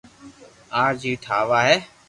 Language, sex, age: Loarki, female, under 19